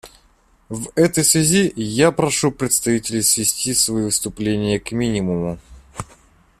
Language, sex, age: Russian, male, 40-49